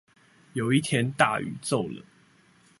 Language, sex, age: Chinese, male, 19-29